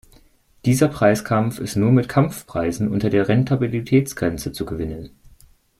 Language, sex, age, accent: German, male, 19-29, Deutschland Deutsch